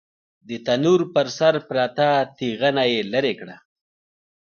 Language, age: Pashto, 30-39